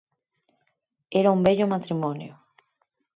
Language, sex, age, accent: Galician, female, 30-39, Normativo (estándar)